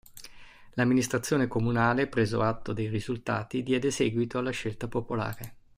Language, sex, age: Italian, male, 50-59